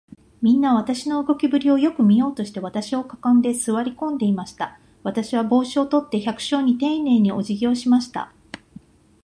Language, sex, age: Japanese, female, 50-59